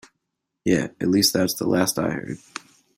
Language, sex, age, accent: English, male, 19-29, United States English